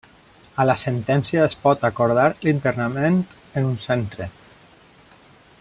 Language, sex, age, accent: Catalan, male, 30-39, valencià